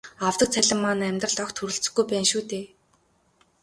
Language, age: Mongolian, 19-29